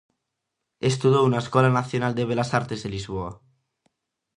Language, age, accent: Galician, 19-29, Atlántico (seseo e gheada)